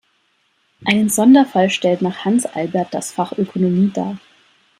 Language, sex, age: German, female, 30-39